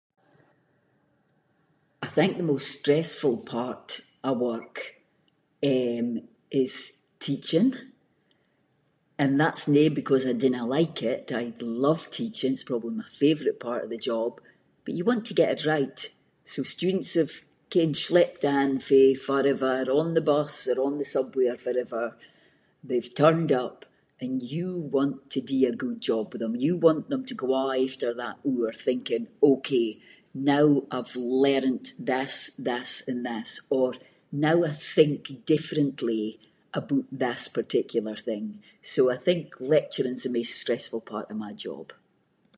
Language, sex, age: Scots, female, 50-59